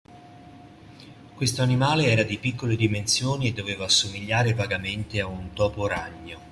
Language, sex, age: Italian, male, 40-49